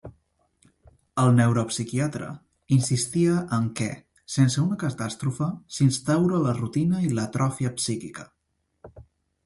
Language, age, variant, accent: Catalan, under 19, Central, central